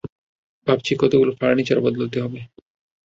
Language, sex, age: Bengali, male, 19-29